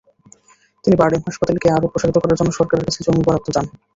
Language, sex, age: Bengali, male, 19-29